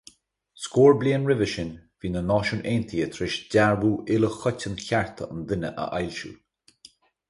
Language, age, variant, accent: Irish, 50-59, Gaeilge Chonnacht, Cainteoir dúchais, Gaeltacht